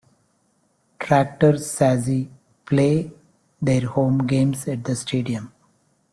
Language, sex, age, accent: English, male, 50-59, India and South Asia (India, Pakistan, Sri Lanka)